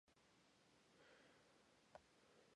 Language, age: English, 19-29